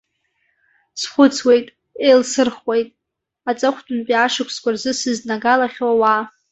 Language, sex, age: Abkhazian, female, under 19